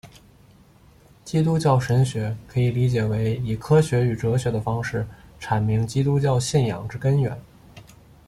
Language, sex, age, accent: Chinese, male, 19-29, 出生地：北京市